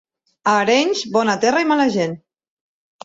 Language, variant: Catalan, Central